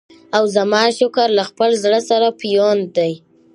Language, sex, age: Pashto, female, 30-39